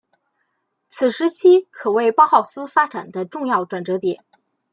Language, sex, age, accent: Chinese, female, 19-29, 出生地：河北省